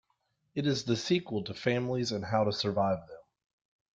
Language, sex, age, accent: English, male, 40-49, United States English